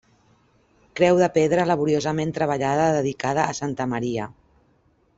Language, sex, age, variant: Catalan, female, 50-59, Central